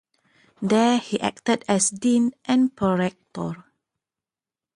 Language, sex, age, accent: English, female, 30-39, Malaysian English